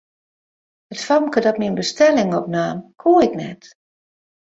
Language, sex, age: Western Frisian, female, 50-59